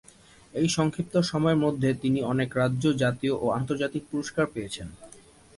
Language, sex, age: Bengali, male, 19-29